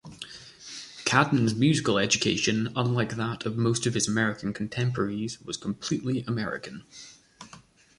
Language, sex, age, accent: English, male, 19-29, Scottish English